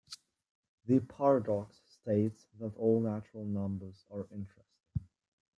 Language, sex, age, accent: English, male, under 19, England English